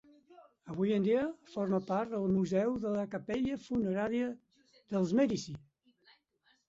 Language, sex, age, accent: Catalan, male, 70-79, aprenent (recent, des d'altres llengües)